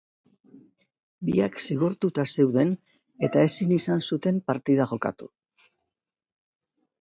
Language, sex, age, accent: Basque, female, 70-79, Mendebalekoa (Araba, Bizkaia, Gipuzkoako mendebaleko herri batzuk)